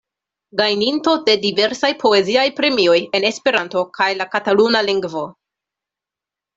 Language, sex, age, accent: Esperanto, female, 19-29, Internacia